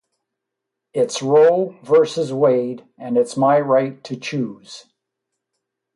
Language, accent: English, Canadian English